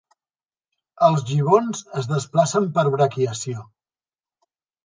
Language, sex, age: Catalan, male, 50-59